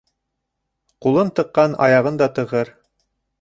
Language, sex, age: Bashkir, male, 30-39